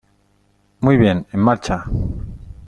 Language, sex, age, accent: Spanish, male, 60-69, España: Centro-Sur peninsular (Madrid, Toledo, Castilla-La Mancha)